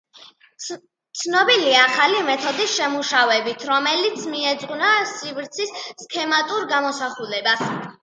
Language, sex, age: Georgian, female, 50-59